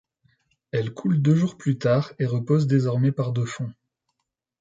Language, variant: French, Français de métropole